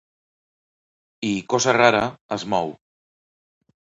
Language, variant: Catalan, Central